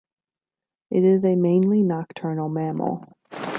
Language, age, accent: English, 30-39, United States English